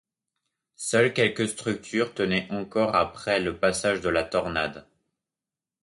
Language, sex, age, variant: French, male, 19-29, Français de métropole